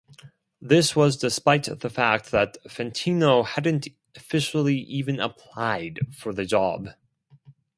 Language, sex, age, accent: English, male, 30-39, United States English